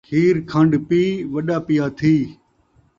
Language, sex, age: Saraiki, male, 50-59